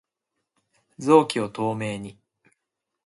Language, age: Japanese, 19-29